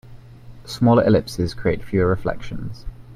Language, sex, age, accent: English, male, 19-29, England English